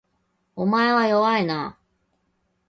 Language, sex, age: Japanese, female, 30-39